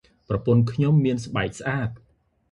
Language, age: Khmer, 30-39